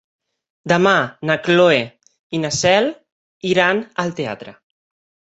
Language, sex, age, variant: Catalan, male, 19-29, Balear